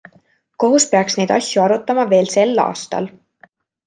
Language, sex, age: Estonian, female, 19-29